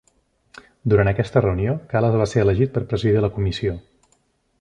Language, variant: Catalan, Central